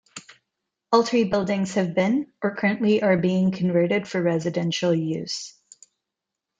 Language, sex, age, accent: English, female, 30-39, India and South Asia (India, Pakistan, Sri Lanka)